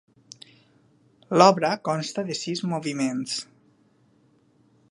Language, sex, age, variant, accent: Catalan, male, 30-39, Valencià meridional, valencià